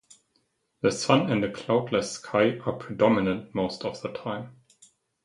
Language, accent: English, German